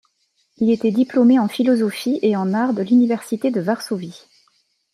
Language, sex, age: French, female, 40-49